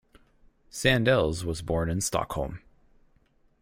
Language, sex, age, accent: English, male, 19-29, United States English